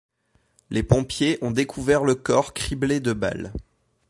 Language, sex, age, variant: French, male, 30-39, Français de métropole